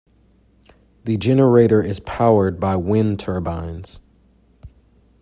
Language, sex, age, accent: English, male, 19-29, United States English